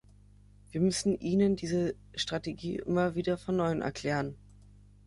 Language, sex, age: German, male, under 19